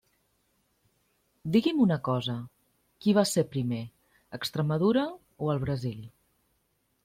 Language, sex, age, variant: Catalan, female, 30-39, Central